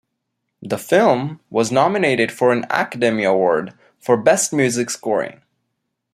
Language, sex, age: English, male, 50-59